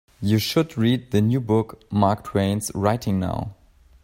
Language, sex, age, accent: English, male, 19-29, United States English